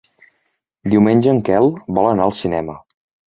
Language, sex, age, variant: Catalan, male, 19-29, Central